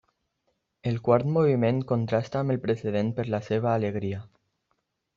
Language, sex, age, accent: Catalan, male, under 19, valencià